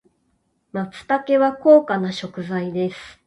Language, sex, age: Japanese, female, 30-39